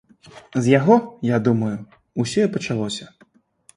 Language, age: Belarusian, 19-29